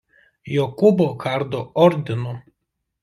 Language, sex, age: Lithuanian, male, 19-29